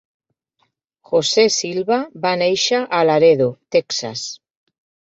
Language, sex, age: Catalan, female, 50-59